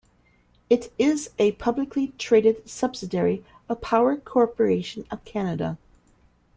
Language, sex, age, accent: English, female, 50-59, United States English